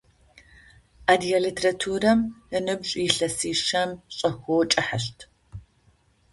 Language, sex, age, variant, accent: Adyghe, female, 50-59, Адыгабзэ (Кирил, пстэумэ зэдыряе), Бжъэдыгъу (Bjeduğ)